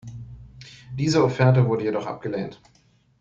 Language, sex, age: German, male, 30-39